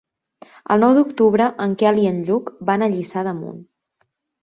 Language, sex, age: Catalan, female, 19-29